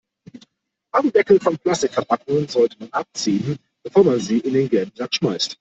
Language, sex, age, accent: German, male, 30-39, Deutschland Deutsch